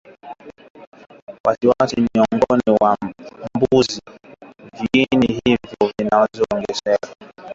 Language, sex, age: Swahili, male, 19-29